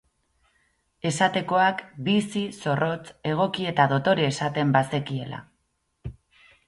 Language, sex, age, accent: Basque, female, 40-49, Erdialdekoa edo Nafarra (Gipuzkoa, Nafarroa)